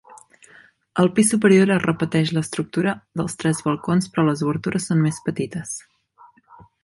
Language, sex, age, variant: Catalan, female, 19-29, Central